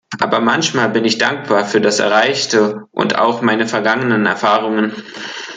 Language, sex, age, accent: German, male, under 19, Deutschland Deutsch